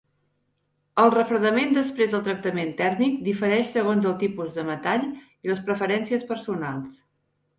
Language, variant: Catalan, Central